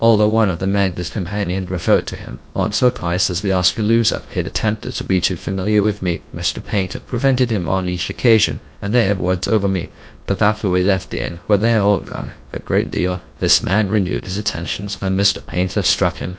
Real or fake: fake